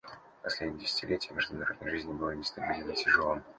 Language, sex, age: Russian, male, 19-29